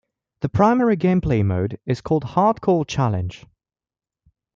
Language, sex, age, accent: English, male, 19-29, England English